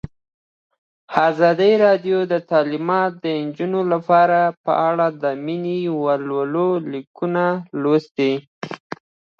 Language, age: Pashto, under 19